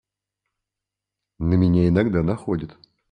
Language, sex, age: Russian, male, 50-59